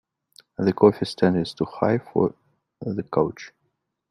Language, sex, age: English, male, 30-39